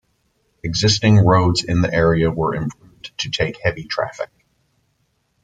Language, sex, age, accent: English, male, 40-49, United States English